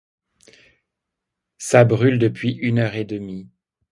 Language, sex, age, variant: French, male, 50-59, Français de métropole